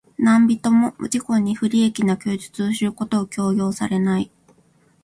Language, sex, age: Japanese, female, 40-49